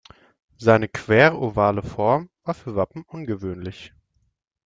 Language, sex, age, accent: German, male, 19-29, Deutschland Deutsch